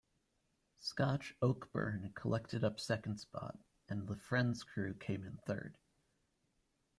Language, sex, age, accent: English, male, 19-29, United States English